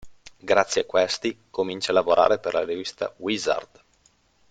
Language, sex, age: Italian, male, 30-39